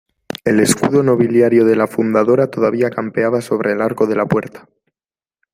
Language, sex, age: Spanish, male, 19-29